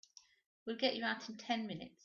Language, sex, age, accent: English, female, 50-59, England English